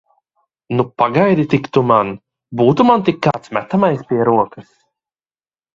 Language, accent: Latvian, Latgaliešu